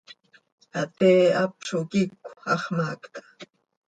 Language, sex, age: Seri, female, 40-49